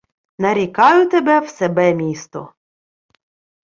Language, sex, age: Ukrainian, female, 19-29